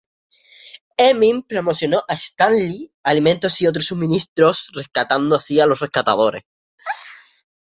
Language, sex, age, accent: Spanish, male, 19-29, España: Islas Canarias